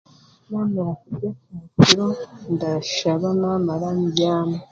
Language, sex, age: Chiga, female, 30-39